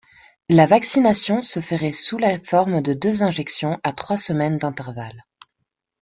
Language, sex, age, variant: French, female, 30-39, Français de métropole